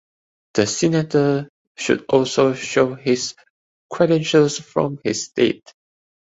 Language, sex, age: English, male, 30-39